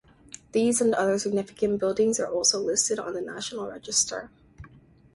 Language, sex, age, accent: English, female, 19-29, United States English